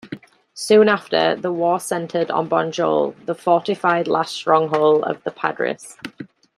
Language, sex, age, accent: English, female, 30-39, England English